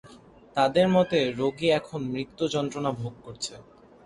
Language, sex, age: Bengali, male, 19-29